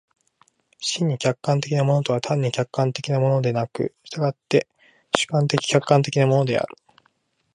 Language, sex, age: Japanese, male, 19-29